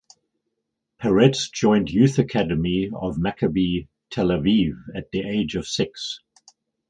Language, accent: English, England English